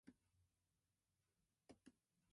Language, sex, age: English, female, under 19